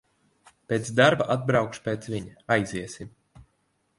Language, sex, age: Latvian, male, 19-29